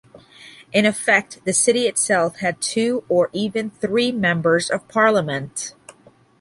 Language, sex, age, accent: English, female, 40-49, United States English